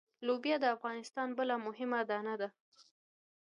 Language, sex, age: Pashto, female, under 19